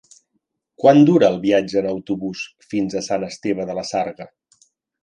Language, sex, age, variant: Catalan, male, 40-49, Central